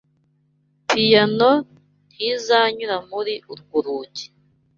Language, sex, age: Kinyarwanda, female, 19-29